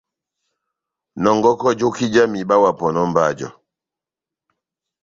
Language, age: Batanga, 60-69